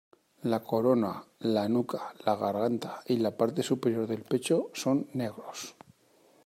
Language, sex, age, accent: Spanish, male, 40-49, España: Norte peninsular (Asturias, Castilla y León, Cantabria, País Vasco, Navarra, Aragón, La Rioja, Guadalajara, Cuenca)